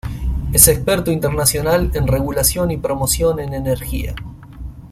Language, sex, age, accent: Spanish, male, 40-49, Rioplatense: Argentina, Uruguay, este de Bolivia, Paraguay